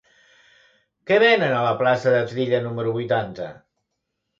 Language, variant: Catalan, Central